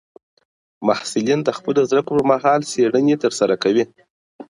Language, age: Pashto, 30-39